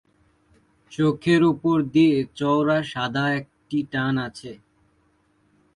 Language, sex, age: Bengali, male, under 19